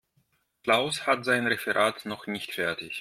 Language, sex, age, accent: German, male, 40-49, Russisch Deutsch